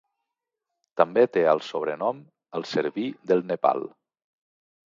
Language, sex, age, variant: Catalan, male, 40-49, Central